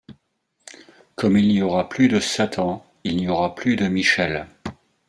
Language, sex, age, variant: French, male, 50-59, Français de métropole